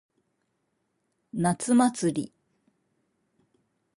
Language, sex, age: Japanese, female, 60-69